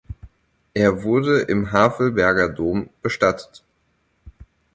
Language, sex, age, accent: German, male, 19-29, Deutschland Deutsch